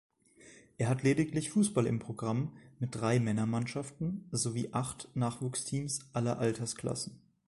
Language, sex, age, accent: German, male, 19-29, Deutschland Deutsch